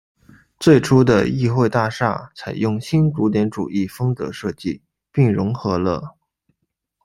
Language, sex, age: Chinese, male, 19-29